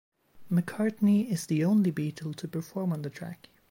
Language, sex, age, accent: English, female, 30-39, United States English